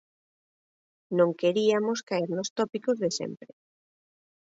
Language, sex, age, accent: Galician, female, 50-59, Oriental (común en zona oriental)